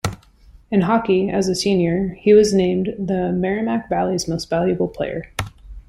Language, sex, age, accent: English, female, 30-39, United States English